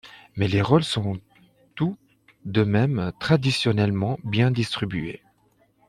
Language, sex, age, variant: French, male, 30-39, Français de métropole